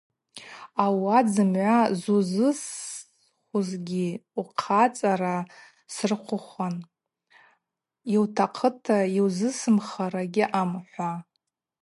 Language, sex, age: Abaza, female, 30-39